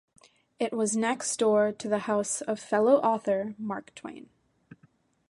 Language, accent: English, United States English